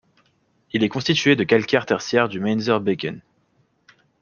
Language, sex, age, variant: French, male, 19-29, Français de métropole